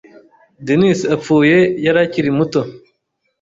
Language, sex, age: Kinyarwanda, male, 30-39